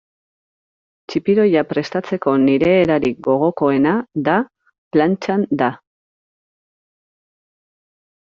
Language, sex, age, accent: Basque, female, 40-49, Erdialdekoa edo Nafarra (Gipuzkoa, Nafarroa)